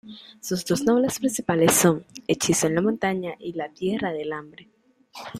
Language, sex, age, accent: Spanish, female, under 19, América central